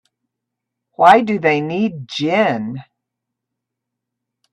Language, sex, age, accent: English, female, 60-69, United States English